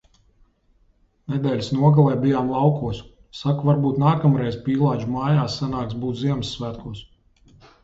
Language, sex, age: Latvian, male, 40-49